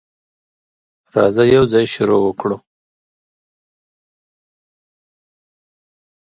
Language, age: Pashto, 19-29